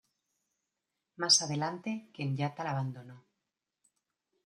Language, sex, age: Spanish, female, 40-49